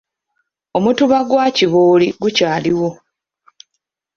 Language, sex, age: Ganda, female, 30-39